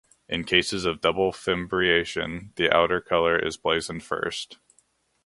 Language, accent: English, United States English